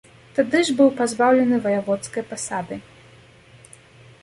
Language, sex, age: Belarusian, female, 30-39